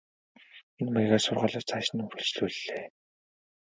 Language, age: Mongolian, 19-29